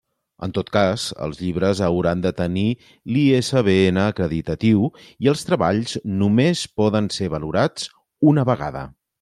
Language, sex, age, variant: Catalan, male, 40-49, Central